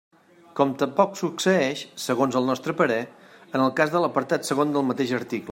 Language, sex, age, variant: Catalan, male, 50-59, Central